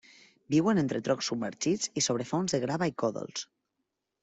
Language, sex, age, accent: Catalan, female, 30-39, valencià